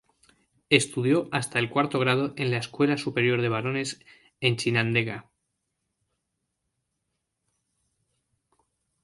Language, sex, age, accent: Spanish, male, 30-39, España: Norte peninsular (Asturias, Castilla y León, Cantabria, País Vasco, Navarra, Aragón, La Rioja, Guadalajara, Cuenca)